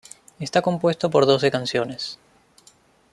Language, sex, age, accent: Spanish, male, 19-29, Rioplatense: Argentina, Uruguay, este de Bolivia, Paraguay